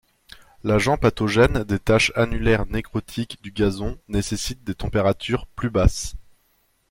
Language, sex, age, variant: French, male, 19-29, Français de métropole